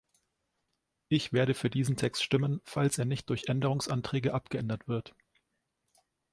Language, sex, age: German, male, 19-29